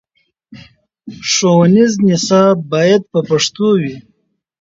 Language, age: Pashto, 30-39